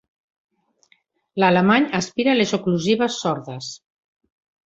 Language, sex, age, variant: Catalan, female, 60-69, Central